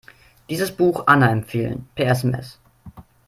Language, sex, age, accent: German, male, under 19, Deutschland Deutsch